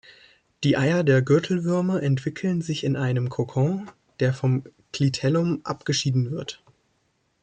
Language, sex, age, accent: German, male, 19-29, Deutschland Deutsch